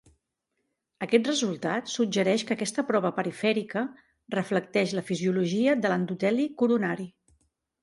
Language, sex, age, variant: Catalan, female, 50-59, Central